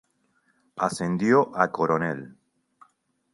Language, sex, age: Spanish, male, 40-49